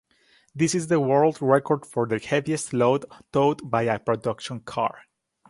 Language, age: English, 19-29